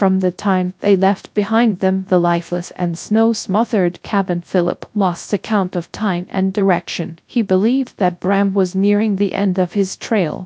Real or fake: fake